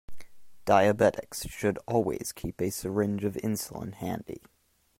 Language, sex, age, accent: English, male, under 19, United States English